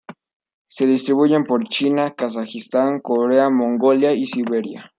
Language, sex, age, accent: Spanish, male, under 19, México